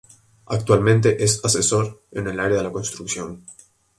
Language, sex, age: Spanish, male, 19-29